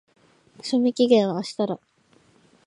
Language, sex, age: Japanese, female, 19-29